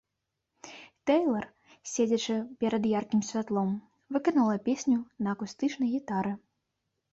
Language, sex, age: Belarusian, female, 19-29